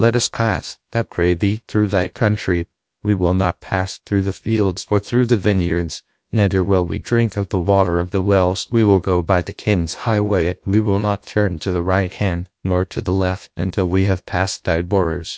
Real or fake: fake